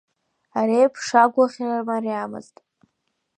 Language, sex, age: Abkhazian, female, under 19